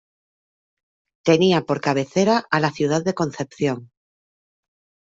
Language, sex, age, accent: Spanish, female, 40-49, España: Norte peninsular (Asturias, Castilla y León, Cantabria, País Vasco, Navarra, Aragón, La Rioja, Guadalajara, Cuenca)